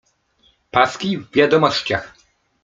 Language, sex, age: Polish, male, 40-49